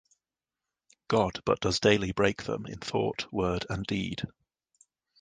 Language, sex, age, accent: English, male, 30-39, England English